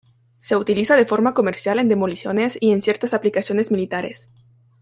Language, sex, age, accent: Spanish, female, 19-29, México